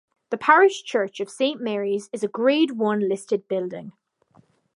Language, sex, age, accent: English, female, under 19, Irish English